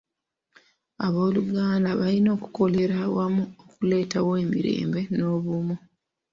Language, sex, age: Ganda, female, 30-39